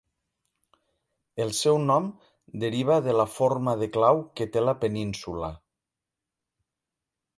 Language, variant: Catalan, Septentrional